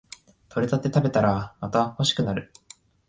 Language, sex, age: Japanese, male, 19-29